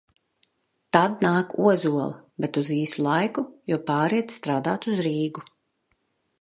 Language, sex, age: Latvian, female, 30-39